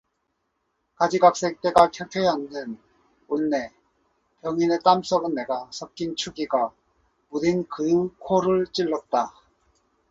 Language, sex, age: Korean, male, 40-49